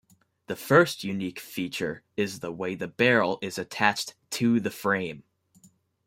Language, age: English, 19-29